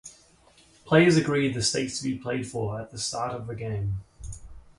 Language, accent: English, Australian English